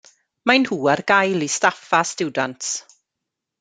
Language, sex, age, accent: Welsh, female, 40-49, Y Deyrnas Unedig Cymraeg